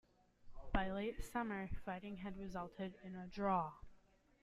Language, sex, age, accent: English, female, 19-29, United States English